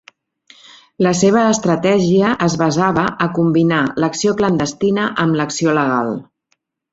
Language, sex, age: Catalan, female, 60-69